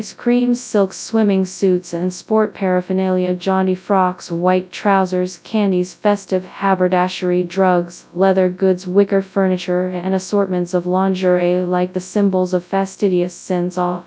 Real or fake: fake